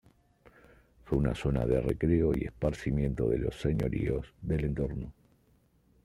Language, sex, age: Spanish, male, 30-39